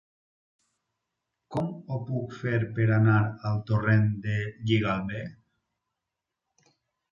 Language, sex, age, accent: Catalan, male, 30-39, valencià